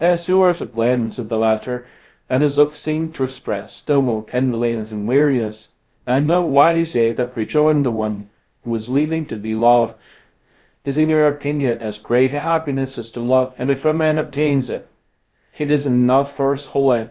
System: TTS, VITS